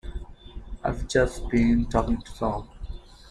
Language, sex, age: English, male, under 19